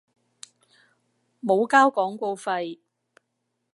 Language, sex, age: Cantonese, female, 60-69